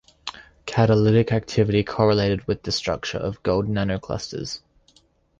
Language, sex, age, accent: English, male, under 19, Australian English